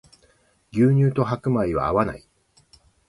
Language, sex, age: Japanese, male, 50-59